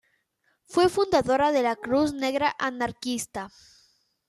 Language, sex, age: Spanish, female, 19-29